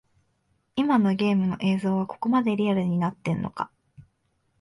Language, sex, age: Japanese, female, 19-29